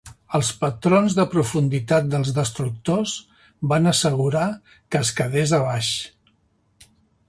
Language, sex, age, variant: Catalan, male, 60-69, Central